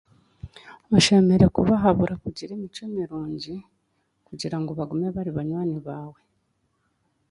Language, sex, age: Chiga, female, 30-39